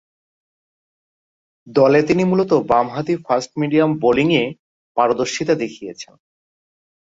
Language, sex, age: Bengali, male, 30-39